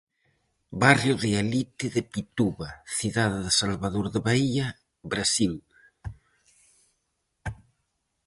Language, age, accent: Galician, 50-59, Central (gheada)